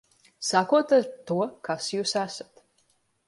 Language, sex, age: Latvian, female, 19-29